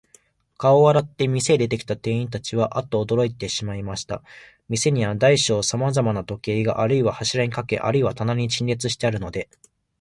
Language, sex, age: Japanese, male, 19-29